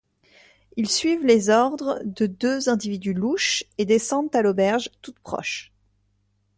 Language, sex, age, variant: French, female, 19-29, Français de métropole